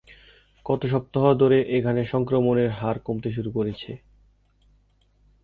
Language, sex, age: Bengali, male, 19-29